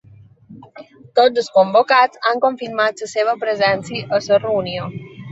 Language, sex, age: Catalan, female, 30-39